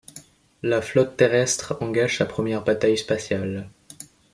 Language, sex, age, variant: French, male, under 19, Français de métropole